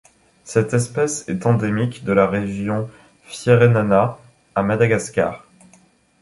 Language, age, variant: French, 19-29, Français de métropole